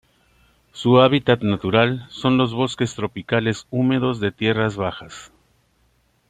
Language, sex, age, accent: Spanish, male, 60-69, México